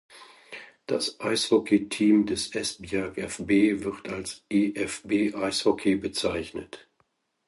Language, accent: German, Deutschland Deutsch